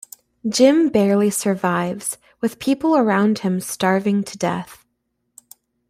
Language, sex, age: English, female, 19-29